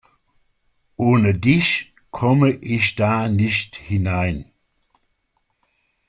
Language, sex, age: German, male, 60-69